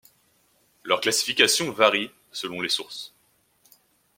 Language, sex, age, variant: French, male, 19-29, Français de métropole